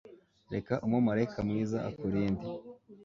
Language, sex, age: Kinyarwanda, male, 19-29